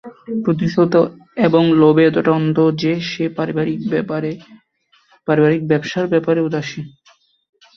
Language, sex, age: Bengali, male, 19-29